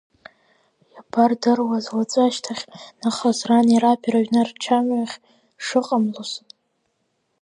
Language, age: Abkhazian, under 19